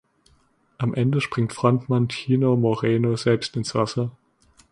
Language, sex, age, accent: German, male, under 19, Deutschland Deutsch